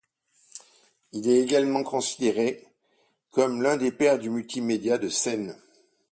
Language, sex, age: French, male, 60-69